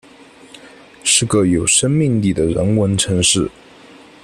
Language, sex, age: Chinese, male, 19-29